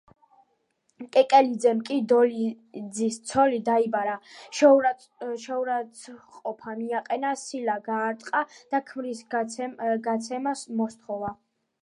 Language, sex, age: Georgian, female, under 19